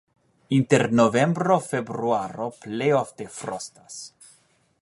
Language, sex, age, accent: Esperanto, male, 19-29, Internacia